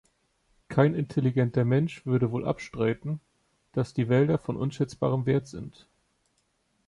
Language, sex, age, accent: German, male, 30-39, Deutschland Deutsch